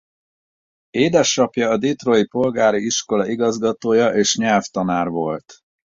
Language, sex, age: Hungarian, male, 40-49